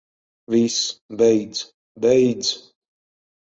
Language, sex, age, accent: Latvian, male, 30-39, Rigas